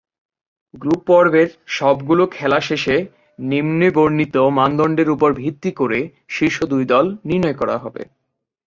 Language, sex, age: Bengali, male, 19-29